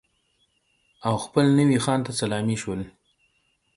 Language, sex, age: Pashto, male, 30-39